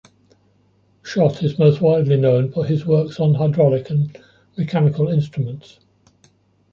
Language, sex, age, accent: English, male, 60-69, England English